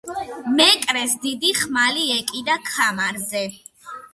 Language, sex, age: Georgian, female, under 19